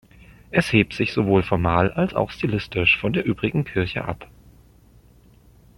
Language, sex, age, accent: German, male, 30-39, Deutschland Deutsch